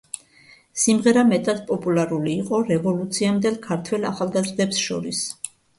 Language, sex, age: Georgian, female, 50-59